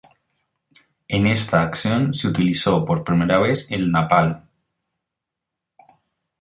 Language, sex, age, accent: Spanish, male, 19-29, Andino-Pacífico: Colombia, Perú, Ecuador, oeste de Bolivia y Venezuela andina